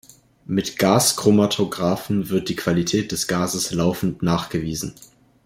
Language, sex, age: German, male, under 19